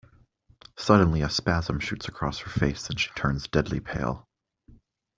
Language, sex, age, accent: English, male, 19-29, United States English